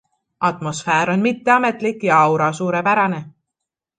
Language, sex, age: Estonian, female, 19-29